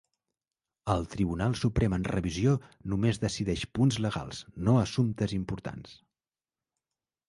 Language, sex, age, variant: Catalan, male, 40-49, Central